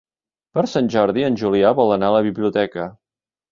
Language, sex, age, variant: Catalan, male, 50-59, Central